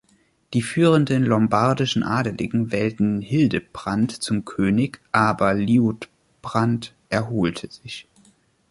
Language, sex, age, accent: German, male, 19-29, Deutschland Deutsch